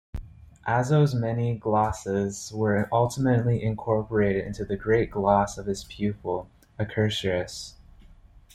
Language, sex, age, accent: English, male, 19-29, United States English